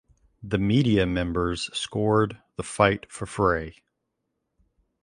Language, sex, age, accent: English, male, 40-49, United States English